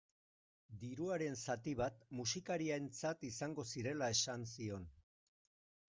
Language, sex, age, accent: Basque, male, 50-59, Erdialdekoa edo Nafarra (Gipuzkoa, Nafarroa)